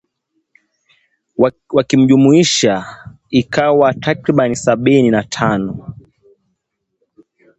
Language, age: Swahili, 19-29